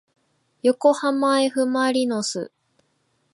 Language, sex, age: Japanese, female, 19-29